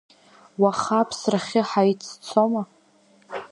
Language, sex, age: Abkhazian, female, under 19